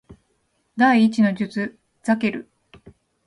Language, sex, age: Japanese, female, 19-29